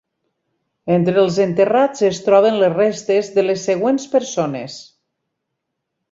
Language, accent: Catalan, Ebrenc